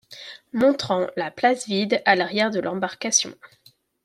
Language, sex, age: French, female, 30-39